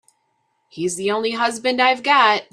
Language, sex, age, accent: English, female, 50-59, United States English